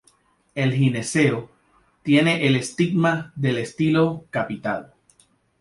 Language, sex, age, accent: Spanish, male, 40-49, Caribe: Cuba, Venezuela, Puerto Rico, República Dominicana, Panamá, Colombia caribeña, México caribeño, Costa del golfo de México